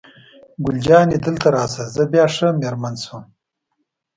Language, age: Pashto, under 19